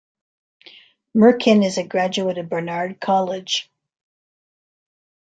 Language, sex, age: English, female, 60-69